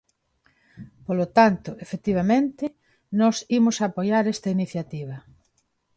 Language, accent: Galician, Neofalante